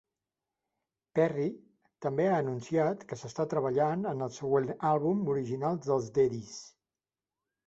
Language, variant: Catalan, Central